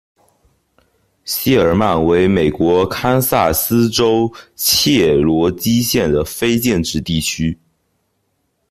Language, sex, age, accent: Chinese, male, under 19, 出生地：福建省